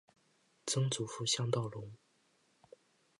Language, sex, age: Chinese, male, under 19